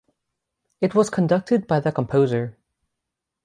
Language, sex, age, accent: English, male, under 19, United States English; England English